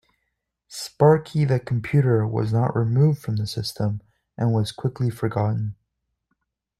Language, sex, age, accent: English, male, 19-29, Canadian English